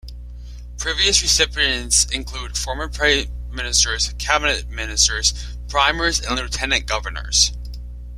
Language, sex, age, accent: English, male, under 19, United States English